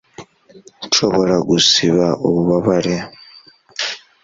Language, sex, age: Kinyarwanda, male, 19-29